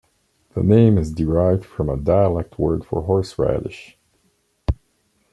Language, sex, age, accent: English, male, 60-69, Canadian English